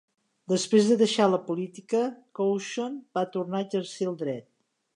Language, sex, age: Catalan, female, 60-69